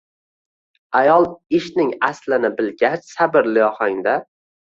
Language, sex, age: Uzbek, male, 19-29